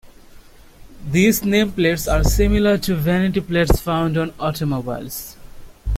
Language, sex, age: English, male, 19-29